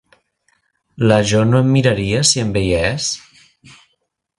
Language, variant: Catalan, Central